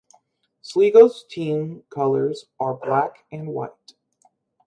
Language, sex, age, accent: English, male, 19-29, United States English